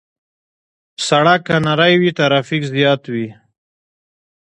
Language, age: Pashto, 30-39